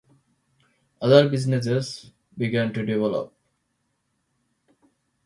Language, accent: English, India and South Asia (India, Pakistan, Sri Lanka)